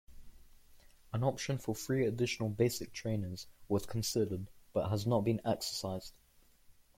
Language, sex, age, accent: English, male, under 19, England English